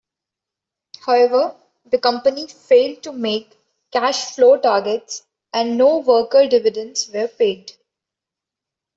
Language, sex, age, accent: English, female, 19-29, India and South Asia (India, Pakistan, Sri Lanka)